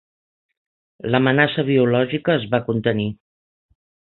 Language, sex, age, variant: Catalan, female, 60-69, Central